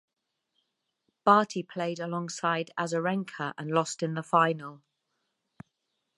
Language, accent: English, England English